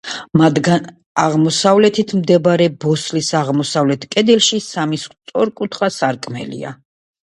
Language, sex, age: Georgian, female, 50-59